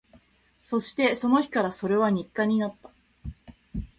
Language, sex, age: Japanese, female, 30-39